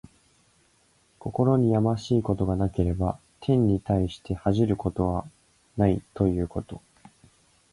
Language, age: Japanese, under 19